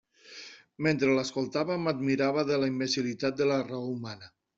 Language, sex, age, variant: Catalan, female, 40-49, Central